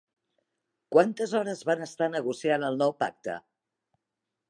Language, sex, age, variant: Catalan, female, 50-59, Central